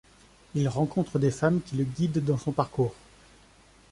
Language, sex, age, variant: French, male, 30-39, Français de métropole